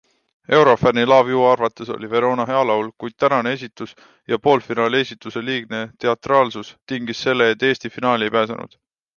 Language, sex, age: Estonian, male, 19-29